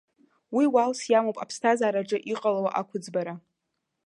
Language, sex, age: Abkhazian, female, 19-29